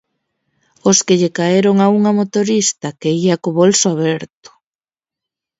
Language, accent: Galician, Normativo (estándar)